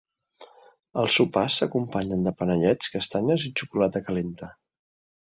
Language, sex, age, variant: Catalan, male, 30-39, Central